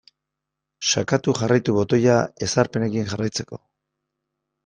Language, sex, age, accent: Basque, male, 50-59, Mendebalekoa (Araba, Bizkaia, Gipuzkoako mendebaleko herri batzuk)